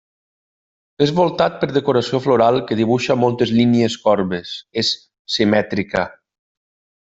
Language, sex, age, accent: Catalan, male, 30-39, valencià